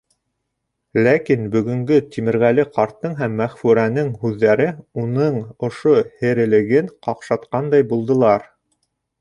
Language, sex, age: Bashkir, male, 30-39